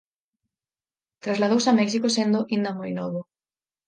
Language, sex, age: Galician, female, 19-29